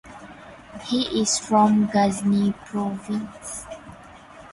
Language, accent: English, Malaysian English